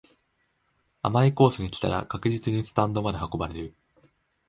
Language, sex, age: Japanese, male, under 19